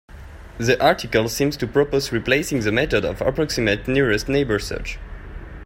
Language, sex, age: English, male, 19-29